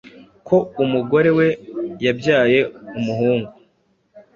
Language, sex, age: Kinyarwanda, male, 19-29